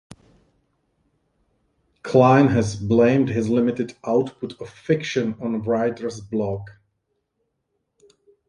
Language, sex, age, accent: English, male, 40-49, England English